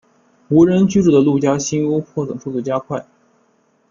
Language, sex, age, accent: Chinese, male, 19-29, 出生地：山东省